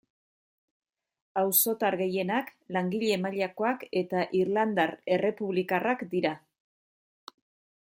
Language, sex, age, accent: Basque, female, 40-49, Mendebalekoa (Araba, Bizkaia, Gipuzkoako mendebaleko herri batzuk)